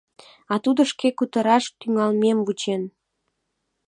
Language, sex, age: Mari, female, 19-29